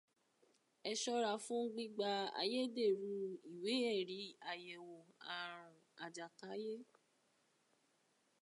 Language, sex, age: Yoruba, female, 19-29